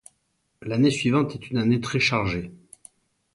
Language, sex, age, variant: French, male, 50-59, Français de métropole